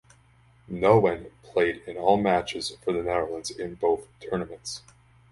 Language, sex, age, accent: English, male, 19-29, Canadian English